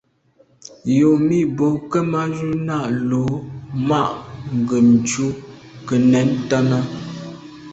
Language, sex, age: Medumba, female, 19-29